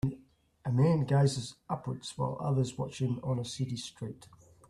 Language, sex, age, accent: English, male, 60-69, Australian English